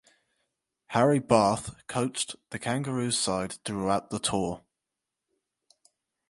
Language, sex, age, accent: English, male, 19-29, England English